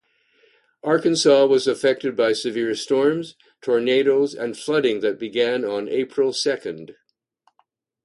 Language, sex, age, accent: English, male, 70-79, Canadian English